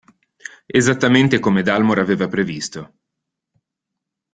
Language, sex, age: Italian, male, 19-29